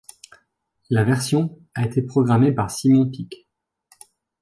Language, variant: French, Français de métropole